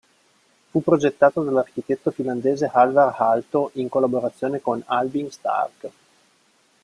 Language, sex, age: Italian, male, 50-59